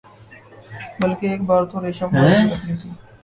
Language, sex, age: Urdu, male, 19-29